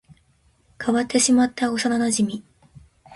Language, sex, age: Japanese, female, 19-29